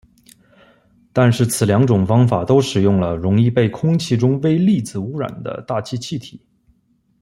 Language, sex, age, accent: Chinese, male, 19-29, 出生地：北京市